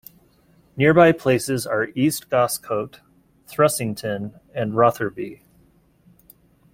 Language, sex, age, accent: English, male, 30-39, United States English